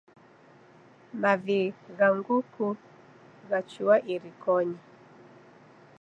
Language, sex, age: Taita, female, 60-69